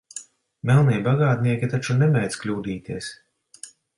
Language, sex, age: Latvian, male, 40-49